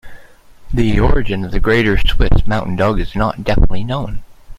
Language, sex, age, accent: English, male, 50-59, Canadian English